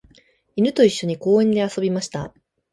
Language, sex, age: Japanese, female, 19-29